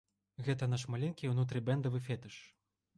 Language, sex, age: Belarusian, male, 19-29